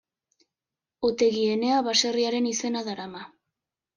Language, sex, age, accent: Basque, female, under 19, Mendebalekoa (Araba, Bizkaia, Gipuzkoako mendebaleko herri batzuk)